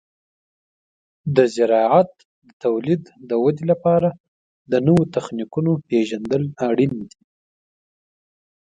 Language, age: Pashto, 19-29